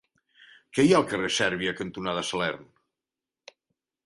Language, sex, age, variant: Catalan, male, 50-59, Central